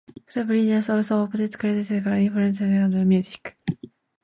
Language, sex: English, female